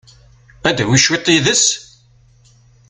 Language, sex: Kabyle, male